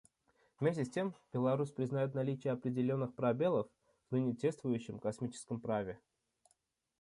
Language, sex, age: Russian, male, 19-29